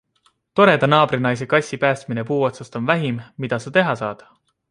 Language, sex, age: Estonian, male, 30-39